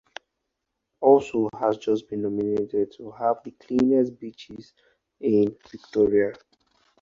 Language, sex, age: English, male, 19-29